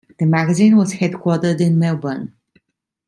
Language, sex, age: English, female, 30-39